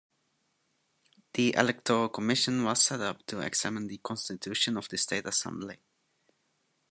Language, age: English, 19-29